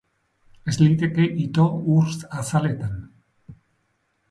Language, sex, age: Basque, female, 40-49